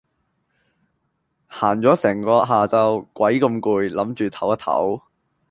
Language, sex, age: Cantonese, male, 19-29